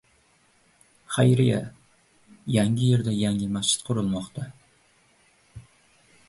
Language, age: Uzbek, 19-29